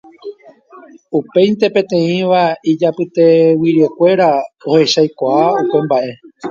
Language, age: Guarani, 40-49